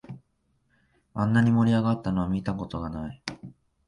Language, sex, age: Japanese, male, 19-29